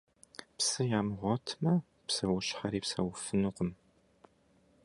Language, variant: Kabardian, Адыгэбзэ (Къэбэрдей, Кирил, псоми зэдай)